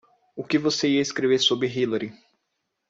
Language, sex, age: Portuguese, male, 19-29